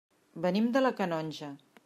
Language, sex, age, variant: Catalan, female, 50-59, Central